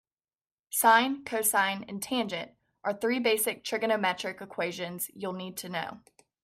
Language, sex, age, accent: English, female, 19-29, United States English